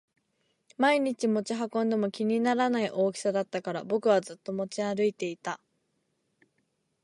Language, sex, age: Japanese, female, 19-29